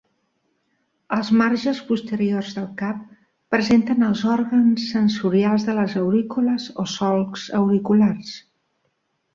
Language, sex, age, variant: Catalan, female, 50-59, Central